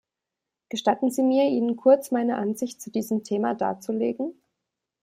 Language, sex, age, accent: German, female, 19-29, Deutschland Deutsch